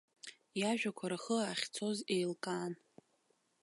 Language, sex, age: Abkhazian, female, 19-29